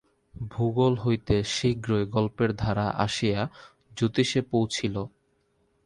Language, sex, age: Bengali, male, 19-29